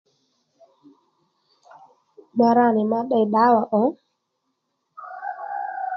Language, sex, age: Lendu, female, 30-39